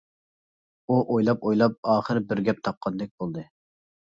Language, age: Uyghur, 19-29